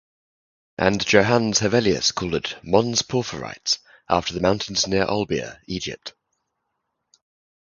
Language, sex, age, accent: English, male, 19-29, England English